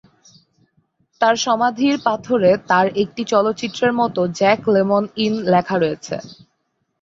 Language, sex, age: Bengali, female, 19-29